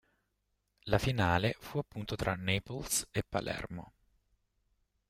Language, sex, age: Italian, male, 19-29